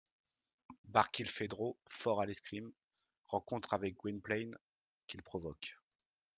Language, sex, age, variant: French, male, 30-39, Français de métropole